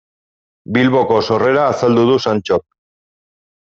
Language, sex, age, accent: Basque, male, 30-39, Erdialdekoa edo Nafarra (Gipuzkoa, Nafarroa)